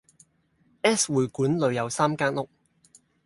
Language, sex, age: Cantonese, male, 19-29